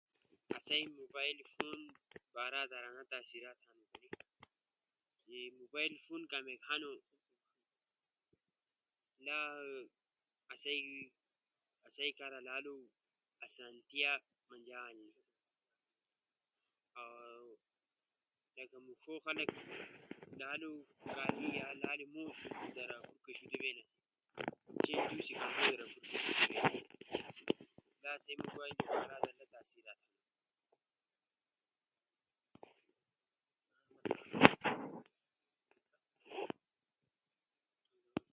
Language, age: Ushojo, under 19